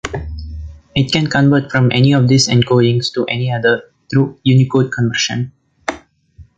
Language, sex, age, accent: English, male, 19-29, India and South Asia (India, Pakistan, Sri Lanka)